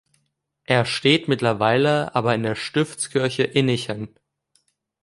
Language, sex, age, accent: German, male, under 19, Deutschland Deutsch